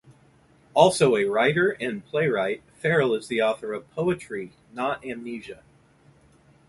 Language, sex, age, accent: English, male, 40-49, United States English